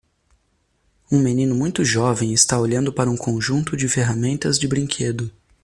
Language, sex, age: Portuguese, male, 30-39